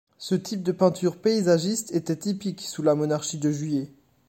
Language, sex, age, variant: French, male, under 19, Français de métropole